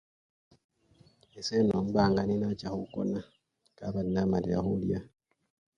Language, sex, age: Luyia, male, 19-29